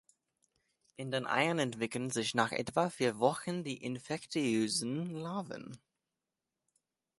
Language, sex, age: German, male, under 19